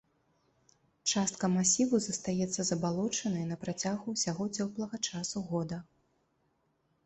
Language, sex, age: Belarusian, female, 30-39